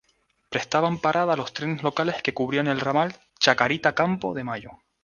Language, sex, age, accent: Spanish, male, 19-29, España: Islas Canarias